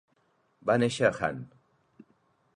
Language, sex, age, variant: Catalan, male, 30-39, Central